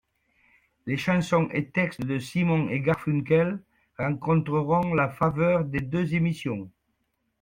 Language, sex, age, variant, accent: French, male, 70-79, Français d'Amérique du Nord, Français du Canada